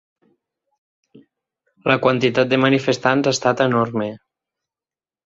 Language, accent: Catalan, Tortosí